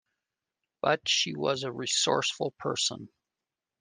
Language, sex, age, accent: English, male, 50-59, United States English